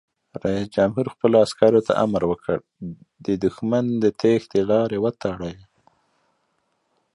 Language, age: Pashto, 30-39